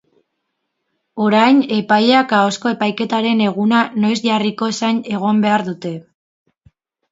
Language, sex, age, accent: Basque, male, 19-29, Mendebalekoa (Araba, Bizkaia, Gipuzkoako mendebaleko herri batzuk)